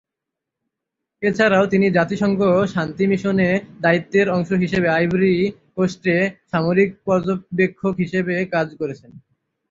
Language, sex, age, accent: Bengali, male, under 19, চলিত